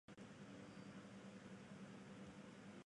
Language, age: Japanese, 40-49